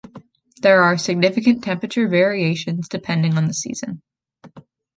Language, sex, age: English, female, 19-29